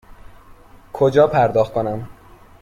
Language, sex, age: Persian, male, 19-29